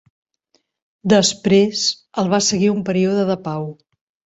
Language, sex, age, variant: Catalan, female, 60-69, Central